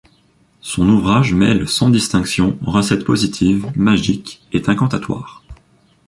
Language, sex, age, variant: French, male, under 19, Français de métropole